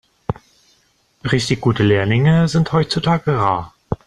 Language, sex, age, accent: German, male, 30-39, Deutschland Deutsch